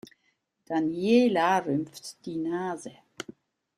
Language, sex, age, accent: German, female, 60-69, Schweizerdeutsch